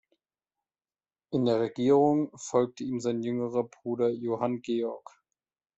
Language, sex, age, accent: German, male, 30-39, Deutschland Deutsch